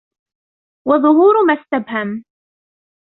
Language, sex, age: Arabic, female, 19-29